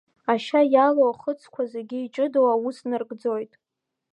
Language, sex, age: Abkhazian, female, 19-29